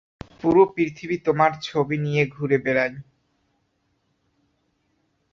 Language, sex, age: Bengali, male, 19-29